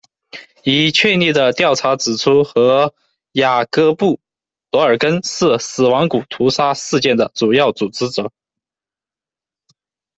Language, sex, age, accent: Chinese, male, under 19, 出生地：四川省